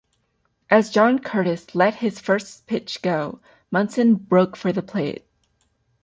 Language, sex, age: English, female, 19-29